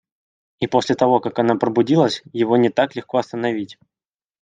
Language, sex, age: Russian, male, 19-29